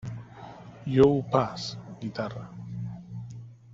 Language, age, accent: Spanish, 40-49, España: Centro-Sur peninsular (Madrid, Toledo, Castilla-La Mancha)